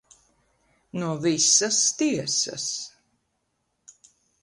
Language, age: Latvian, 80-89